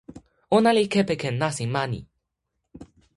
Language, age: Toki Pona, under 19